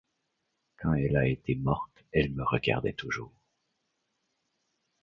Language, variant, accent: French, Français d'Amérique du Nord, Français du Canada